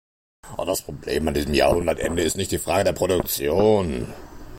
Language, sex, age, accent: German, male, 40-49, Deutschland Deutsch